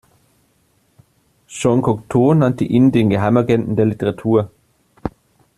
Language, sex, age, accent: German, male, 30-39, Deutschland Deutsch